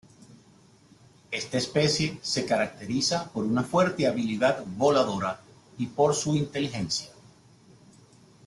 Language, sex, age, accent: Spanish, male, 50-59, Caribe: Cuba, Venezuela, Puerto Rico, República Dominicana, Panamá, Colombia caribeña, México caribeño, Costa del golfo de México